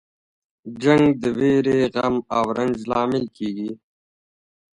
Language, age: Pashto, 30-39